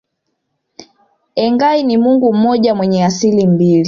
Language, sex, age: Swahili, female, 19-29